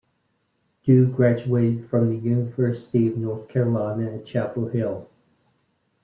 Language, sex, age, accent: English, male, 50-59, United States English